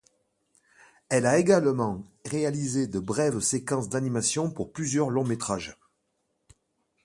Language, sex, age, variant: French, male, 50-59, Français de métropole